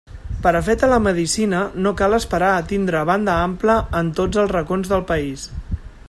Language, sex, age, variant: Catalan, male, 40-49, Central